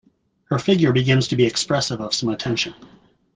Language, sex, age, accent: English, male, 30-39, United States English